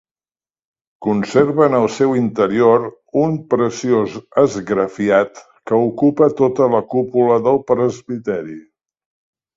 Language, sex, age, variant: Catalan, male, 60-69, Central